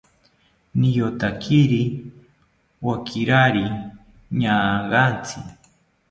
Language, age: South Ucayali Ashéninka, 40-49